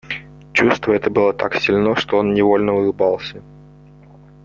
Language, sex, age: Russian, male, 30-39